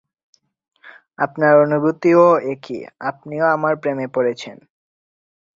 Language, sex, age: Bengali, male, 19-29